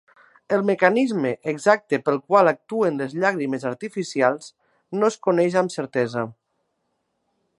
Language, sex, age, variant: Catalan, female, 40-49, Nord-Occidental